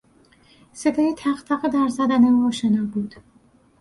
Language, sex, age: Persian, female, 40-49